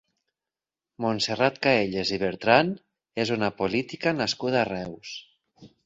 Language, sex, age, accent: Catalan, male, 40-49, valencià